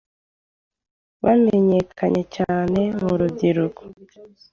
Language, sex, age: Kinyarwanda, female, 30-39